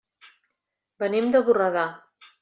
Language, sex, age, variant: Catalan, female, 50-59, Central